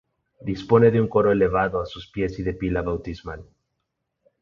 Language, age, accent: Spanish, 40-49, México